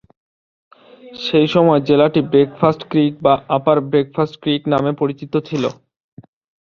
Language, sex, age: Bengali, male, 19-29